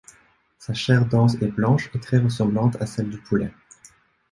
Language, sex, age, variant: French, male, 19-29, Français de métropole